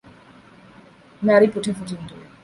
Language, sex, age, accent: English, female, 30-39, India and South Asia (India, Pakistan, Sri Lanka)